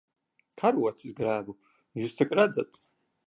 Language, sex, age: Latvian, male, 19-29